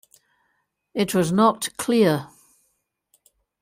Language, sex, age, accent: English, female, 60-69, England English